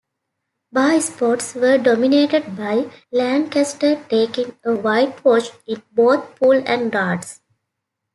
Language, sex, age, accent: English, female, 19-29, United States English